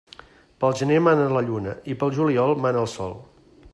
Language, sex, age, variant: Catalan, male, 50-59, Central